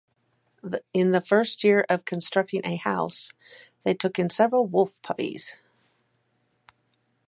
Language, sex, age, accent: English, female, 60-69, United States English